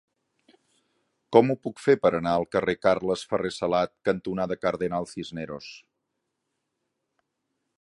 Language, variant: Catalan, Central